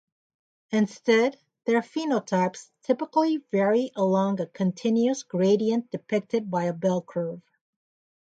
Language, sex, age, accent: English, female, 50-59, United States English